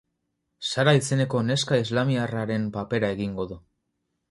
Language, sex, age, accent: Basque, male, 19-29, Mendebalekoa (Araba, Bizkaia, Gipuzkoako mendebaleko herri batzuk)